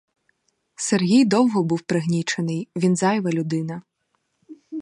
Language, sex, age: Ukrainian, female, 19-29